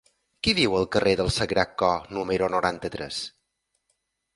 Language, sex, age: Catalan, male, 40-49